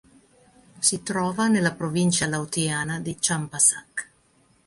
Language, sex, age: Italian, female, 50-59